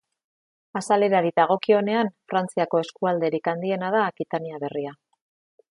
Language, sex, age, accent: Basque, female, 40-49, Mendebalekoa (Araba, Bizkaia, Gipuzkoako mendebaleko herri batzuk)